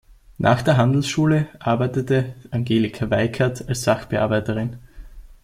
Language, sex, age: German, male, under 19